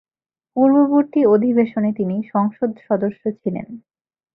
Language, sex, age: Bengali, female, 19-29